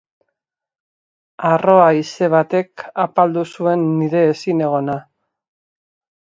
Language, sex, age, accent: Basque, female, 40-49, Mendebalekoa (Araba, Bizkaia, Gipuzkoako mendebaleko herri batzuk)